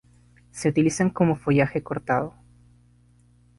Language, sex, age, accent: Spanish, male, under 19, Andino-Pacífico: Colombia, Perú, Ecuador, oeste de Bolivia y Venezuela andina